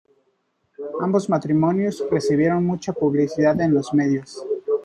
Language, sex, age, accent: Spanish, male, 19-29, México